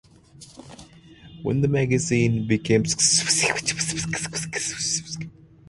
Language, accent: English, United States English